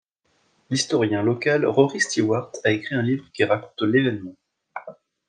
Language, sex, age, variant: French, male, under 19, Français de métropole